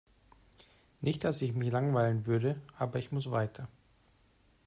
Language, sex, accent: German, male, Deutschland Deutsch